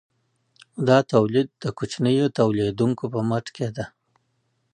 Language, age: Pashto, 40-49